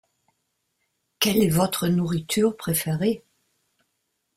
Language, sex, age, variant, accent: French, female, 50-59, Français d'Europe, Français d’Allemagne